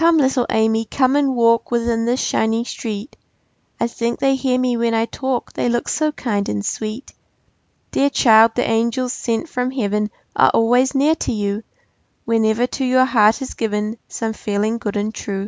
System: none